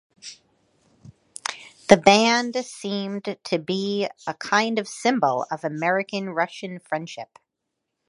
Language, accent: English, United States English